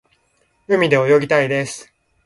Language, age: Japanese, 40-49